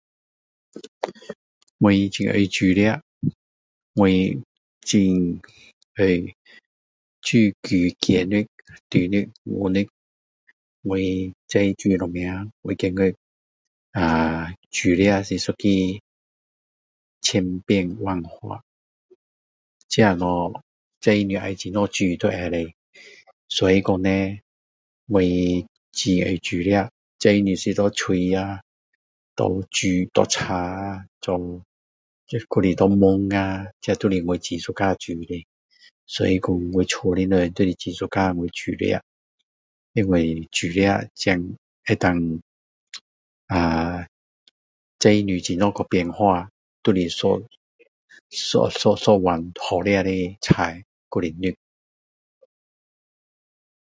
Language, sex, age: Min Dong Chinese, male, 50-59